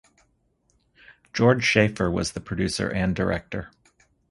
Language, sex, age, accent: English, male, 50-59, United States English